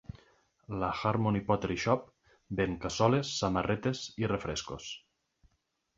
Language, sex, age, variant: Catalan, male, 19-29, Nord-Occidental